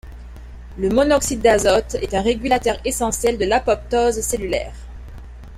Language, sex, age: French, female, 30-39